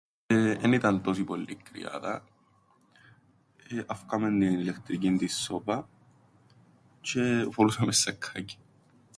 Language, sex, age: Greek, male, 19-29